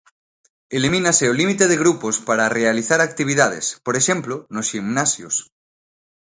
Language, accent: Galician, Normativo (estándar)